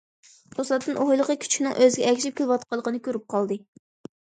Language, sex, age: Uyghur, female, under 19